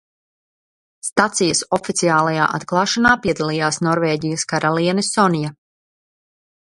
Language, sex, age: Latvian, female, 30-39